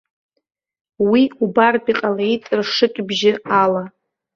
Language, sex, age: Abkhazian, female, 40-49